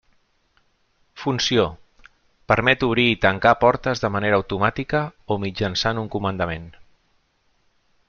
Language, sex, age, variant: Catalan, male, 40-49, Central